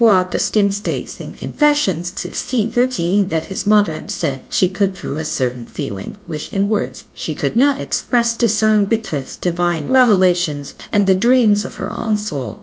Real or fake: fake